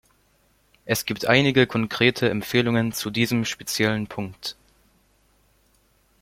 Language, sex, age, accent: German, male, under 19, Deutschland Deutsch